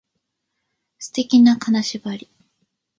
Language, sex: Japanese, female